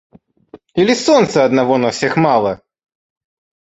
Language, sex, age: Russian, male, under 19